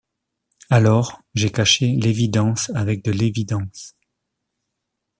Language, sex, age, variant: French, male, 40-49, Français de métropole